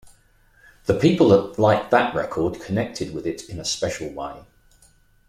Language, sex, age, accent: English, male, 50-59, England English